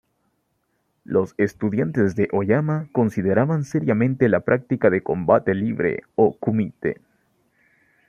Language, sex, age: Spanish, male, 19-29